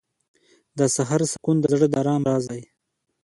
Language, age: Pashto, 19-29